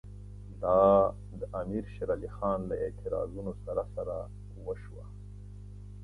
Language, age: Pashto, 40-49